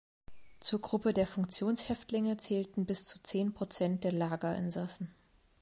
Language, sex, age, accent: German, female, 30-39, Deutschland Deutsch